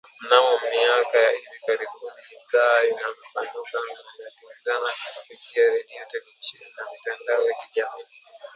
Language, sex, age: Swahili, male, 19-29